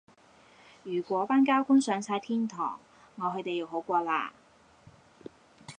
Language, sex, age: Cantonese, female, 30-39